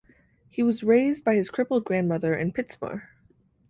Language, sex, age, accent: English, female, 19-29, United States English